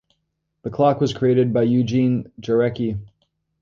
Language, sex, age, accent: English, male, 30-39, United States English